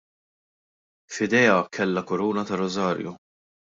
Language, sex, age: Maltese, male, 19-29